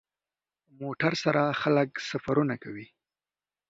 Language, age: Pashto, under 19